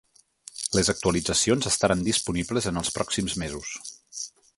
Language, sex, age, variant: Catalan, male, 30-39, Nord-Occidental